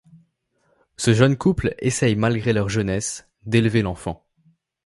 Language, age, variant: French, under 19, Français de métropole